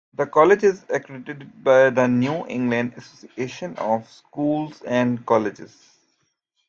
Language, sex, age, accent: English, male, 19-29, United States English